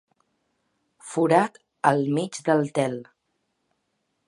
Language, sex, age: Catalan, female, 40-49